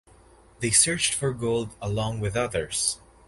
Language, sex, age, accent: English, male, under 19, Filipino